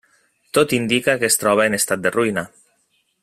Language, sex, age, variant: Catalan, male, 30-39, Nord-Occidental